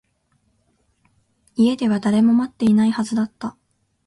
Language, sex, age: Japanese, female, 19-29